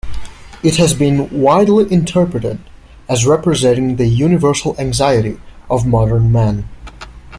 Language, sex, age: English, male, under 19